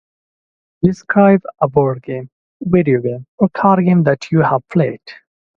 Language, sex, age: English, male, 19-29